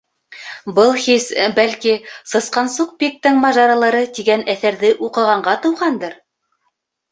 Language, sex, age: Bashkir, female, 30-39